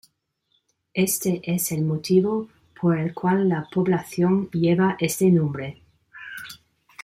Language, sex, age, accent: Spanish, female, 40-49, España: Centro-Sur peninsular (Madrid, Toledo, Castilla-La Mancha)